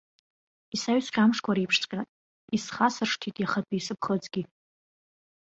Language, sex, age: Abkhazian, female, under 19